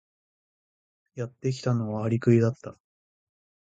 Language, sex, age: Japanese, male, 19-29